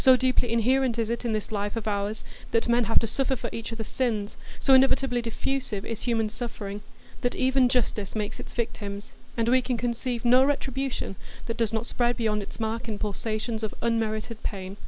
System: none